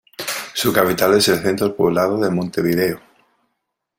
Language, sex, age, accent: Spanish, male, 19-29, España: Norte peninsular (Asturias, Castilla y León, Cantabria, País Vasco, Navarra, Aragón, La Rioja, Guadalajara, Cuenca)